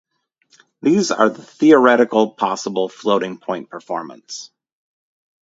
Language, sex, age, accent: English, male, 30-39, United States English